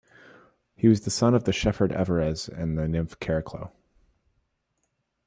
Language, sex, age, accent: English, male, 19-29, United States English